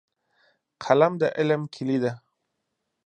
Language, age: Pashto, 19-29